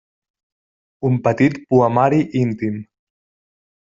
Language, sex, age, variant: Catalan, male, 30-39, Central